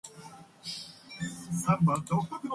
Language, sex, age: English, female, 19-29